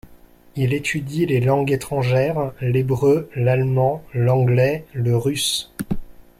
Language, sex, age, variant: French, male, 19-29, Français de métropole